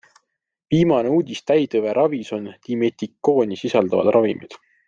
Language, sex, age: Estonian, male, 19-29